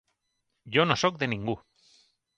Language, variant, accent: Catalan, Valencià meridional, valencià